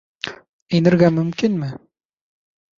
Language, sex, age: Bashkir, male, 19-29